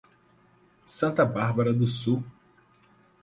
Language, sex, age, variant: Portuguese, male, 30-39, Portuguese (Brasil)